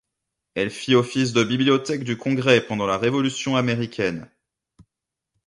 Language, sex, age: French, male, 30-39